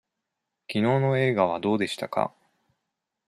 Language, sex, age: Japanese, male, 19-29